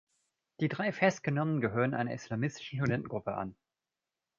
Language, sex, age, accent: German, male, 30-39, Deutschland Deutsch